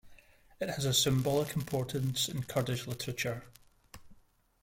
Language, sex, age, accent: English, male, 30-39, Scottish English